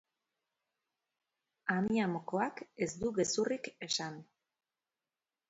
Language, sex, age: Basque, female, 40-49